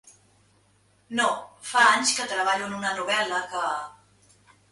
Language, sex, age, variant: Catalan, female, 30-39, Central